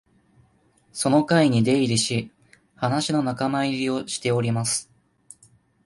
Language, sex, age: Japanese, male, 19-29